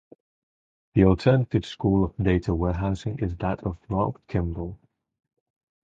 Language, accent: English, England English